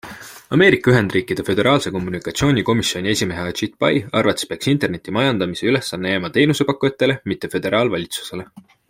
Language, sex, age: Estonian, male, 19-29